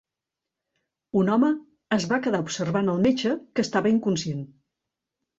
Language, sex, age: Catalan, female, 50-59